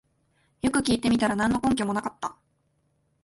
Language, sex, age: Japanese, female, 19-29